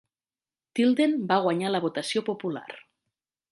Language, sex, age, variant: Catalan, female, 40-49, Nord-Occidental